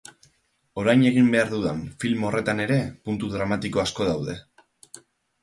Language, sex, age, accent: Basque, male, 30-39, Mendebalekoa (Araba, Bizkaia, Gipuzkoako mendebaleko herri batzuk)